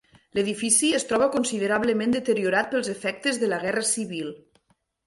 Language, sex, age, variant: Catalan, female, 40-49, Nord-Occidental